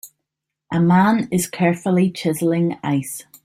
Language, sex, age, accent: English, female, 30-39, Irish English